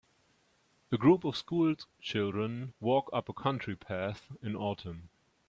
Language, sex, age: English, male, 30-39